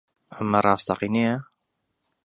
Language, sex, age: Central Kurdish, male, 30-39